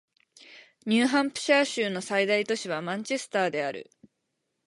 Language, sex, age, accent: Japanese, female, 19-29, 標準語